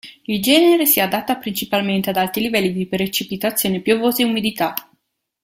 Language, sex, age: Italian, female, 19-29